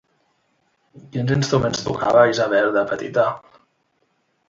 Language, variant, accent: Catalan, Central, central